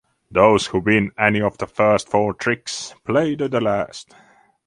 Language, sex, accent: English, male, England English; Scottish English